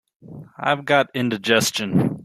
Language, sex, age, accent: English, male, 19-29, United States English